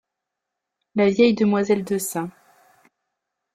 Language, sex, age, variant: French, female, 30-39, Français de métropole